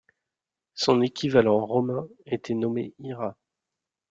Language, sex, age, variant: French, male, 40-49, Français de métropole